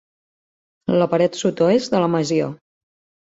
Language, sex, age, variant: Catalan, female, 40-49, Central